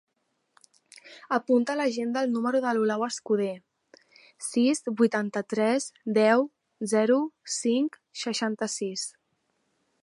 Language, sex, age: Catalan, female, under 19